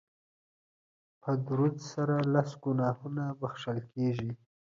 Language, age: Pashto, 19-29